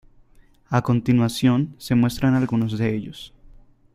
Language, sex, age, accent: Spanish, male, under 19, Andino-Pacífico: Colombia, Perú, Ecuador, oeste de Bolivia y Venezuela andina